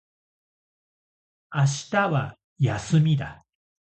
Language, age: Japanese, 40-49